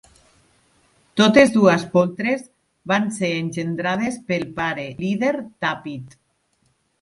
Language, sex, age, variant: Catalan, female, 40-49, Central